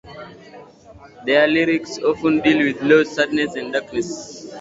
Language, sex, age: English, male, 19-29